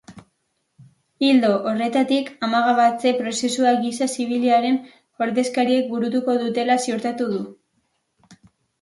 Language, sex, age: Basque, female, under 19